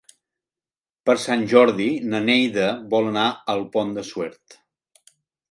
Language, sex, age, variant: Catalan, male, 40-49, Central